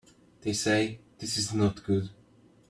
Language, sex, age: English, male, 19-29